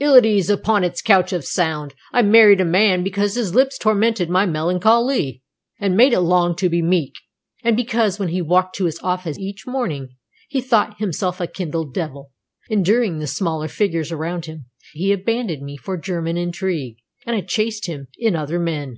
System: none